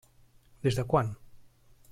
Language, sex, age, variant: Catalan, male, 40-49, Central